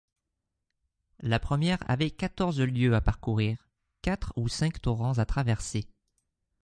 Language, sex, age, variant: French, male, 30-39, Français de métropole